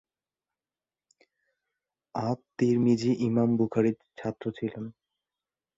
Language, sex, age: Bengali, male, 19-29